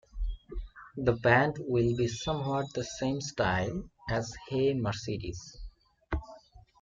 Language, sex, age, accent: English, male, 19-29, India and South Asia (India, Pakistan, Sri Lanka)